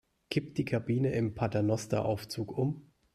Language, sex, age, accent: German, male, 30-39, Deutschland Deutsch